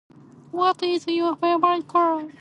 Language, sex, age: English, female, under 19